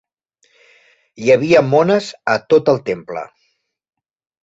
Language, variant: Catalan, Central